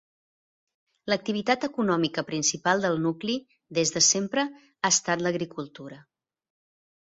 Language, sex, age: Catalan, female, 40-49